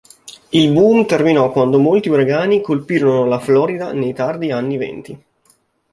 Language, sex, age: Italian, male, 19-29